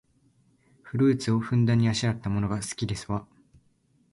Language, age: Japanese, 19-29